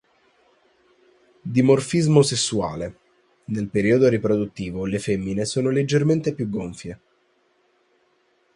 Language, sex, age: Italian, male, under 19